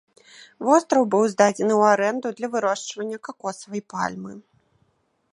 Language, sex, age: Belarusian, female, 19-29